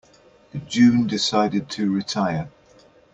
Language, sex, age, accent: English, male, 30-39, England English